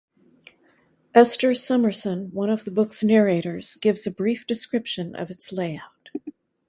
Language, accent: English, United States English